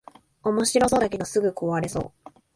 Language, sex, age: Japanese, female, 19-29